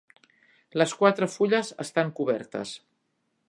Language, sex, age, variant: Catalan, female, 50-59, Central